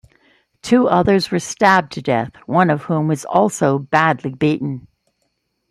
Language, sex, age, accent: English, female, 60-69, United States English